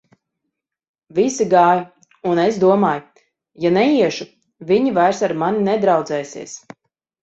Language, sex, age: Latvian, female, 30-39